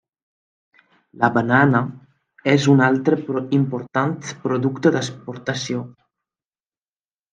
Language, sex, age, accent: Catalan, male, 19-29, valencià